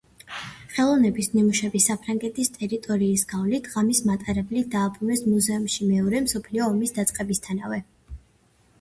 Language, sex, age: Georgian, female, 19-29